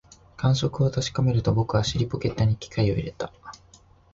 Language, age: Japanese, 19-29